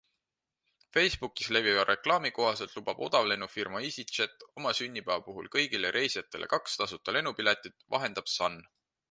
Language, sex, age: Estonian, male, 19-29